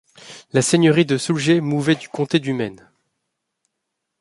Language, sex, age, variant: French, male, 30-39, Français de métropole